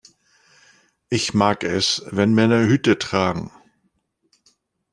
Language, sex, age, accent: German, male, 60-69, Deutschland Deutsch